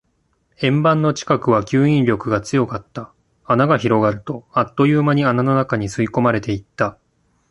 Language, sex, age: Japanese, male, 30-39